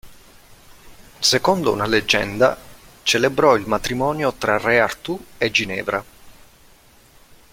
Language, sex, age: Italian, male, 30-39